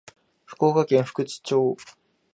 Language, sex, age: Japanese, male, 19-29